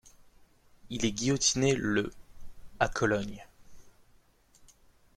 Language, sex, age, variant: French, male, 19-29, Français de métropole